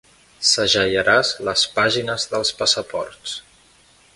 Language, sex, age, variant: Catalan, male, 19-29, Central